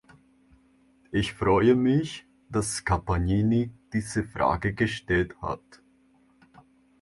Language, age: German, 19-29